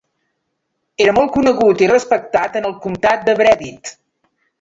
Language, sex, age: Catalan, female, 60-69